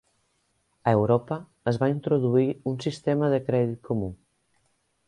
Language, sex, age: Catalan, female, 50-59